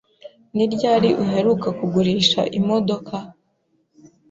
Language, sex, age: Kinyarwanda, female, 19-29